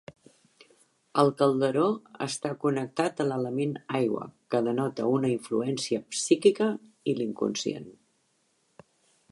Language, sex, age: Catalan, female, 60-69